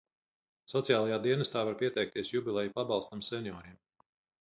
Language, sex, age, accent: Latvian, male, 50-59, Vidus dialekts